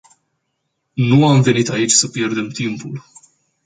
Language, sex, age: Romanian, male, 19-29